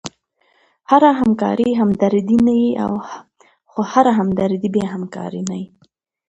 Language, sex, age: Pashto, female, 19-29